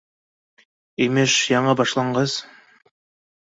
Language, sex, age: Bashkir, male, 19-29